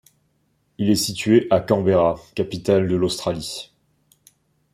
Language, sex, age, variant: French, male, 19-29, Français de métropole